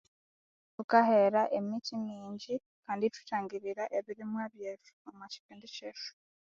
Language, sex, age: Konzo, female, 19-29